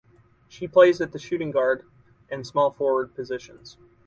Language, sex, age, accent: English, male, 30-39, United States English